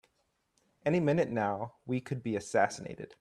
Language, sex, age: English, male, 30-39